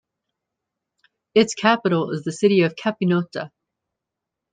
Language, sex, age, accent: English, male, 19-29, United States English